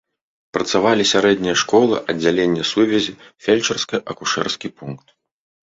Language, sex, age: Belarusian, male, 30-39